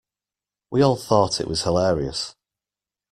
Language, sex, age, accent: English, male, 30-39, England English